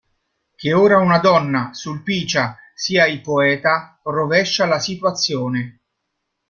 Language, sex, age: Italian, male, 40-49